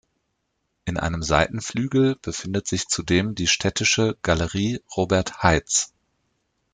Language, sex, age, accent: German, male, 40-49, Deutschland Deutsch